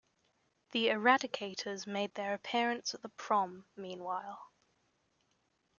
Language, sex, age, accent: English, female, 19-29, England English